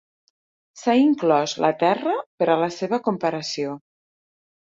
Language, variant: Catalan, Septentrional